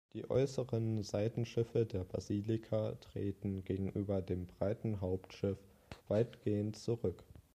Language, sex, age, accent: German, male, 19-29, Deutschland Deutsch